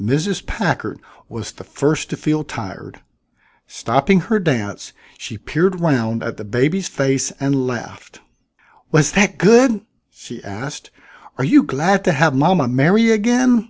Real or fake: real